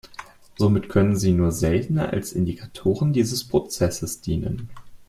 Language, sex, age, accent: German, male, 19-29, Deutschland Deutsch